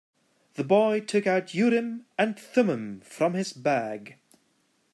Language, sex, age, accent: English, male, 40-49, England English